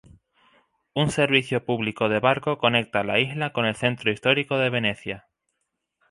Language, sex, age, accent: Spanish, male, 19-29, España: Islas Canarias